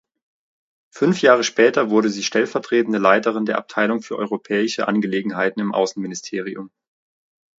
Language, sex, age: German, male, 30-39